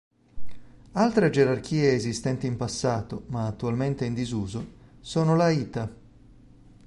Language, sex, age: Italian, male, 40-49